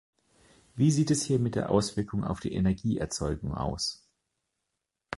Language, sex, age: German, male, 40-49